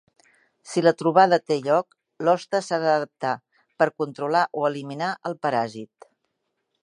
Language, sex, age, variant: Catalan, female, 60-69, Central